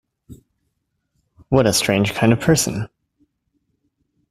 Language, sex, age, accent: English, male, 19-29, United States English